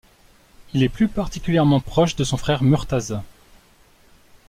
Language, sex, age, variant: French, male, 40-49, Français de métropole